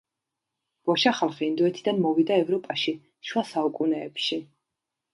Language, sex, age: Georgian, female, 30-39